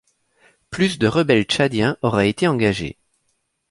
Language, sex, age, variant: French, male, 30-39, Français de métropole